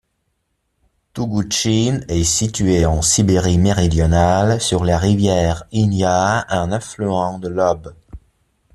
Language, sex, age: French, male, 30-39